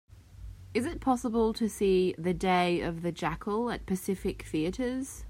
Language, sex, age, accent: English, female, 19-29, Australian English